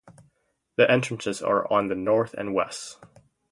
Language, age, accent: English, 19-29, United States English